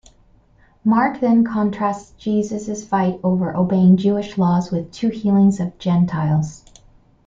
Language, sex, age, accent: English, female, 40-49, United States English